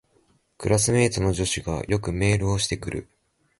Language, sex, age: Japanese, male, 19-29